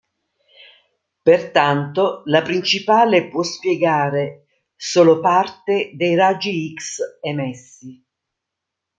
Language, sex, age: Italian, female, 50-59